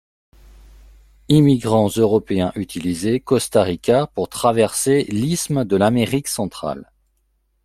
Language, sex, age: French, male, 40-49